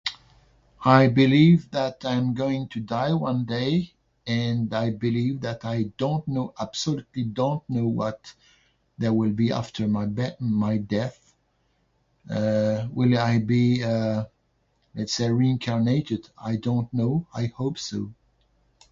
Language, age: English, 60-69